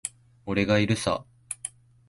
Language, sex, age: Japanese, male, 19-29